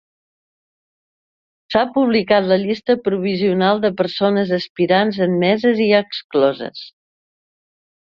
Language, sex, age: Catalan, male, 60-69